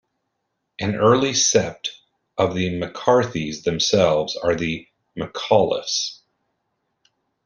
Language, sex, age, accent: English, male, 40-49, United States English